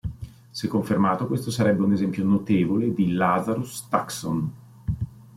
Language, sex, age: Italian, male, 40-49